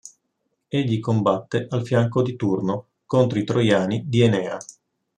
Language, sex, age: Italian, male, 50-59